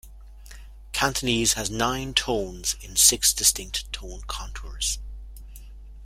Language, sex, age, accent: English, male, 40-49, Irish English